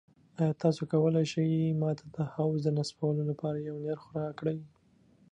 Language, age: Pashto, 19-29